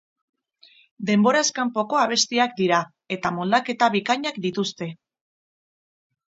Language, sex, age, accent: Basque, female, 50-59, Erdialdekoa edo Nafarra (Gipuzkoa, Nafarroa)